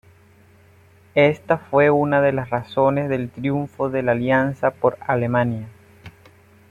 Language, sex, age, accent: Spanish, male, 30-39, Caribe: Cuba, Venezuela, Puerto Rico, República Dominicana, Panamá, Colombia caribeña, México caribeño, Costa del golfo de México